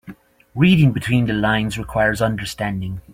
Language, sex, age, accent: English, male, 30-39, Irish English